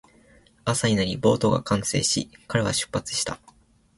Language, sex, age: Japanese, male, under 19